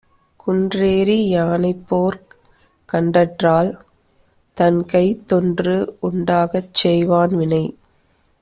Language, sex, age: Tamil, female, 30-39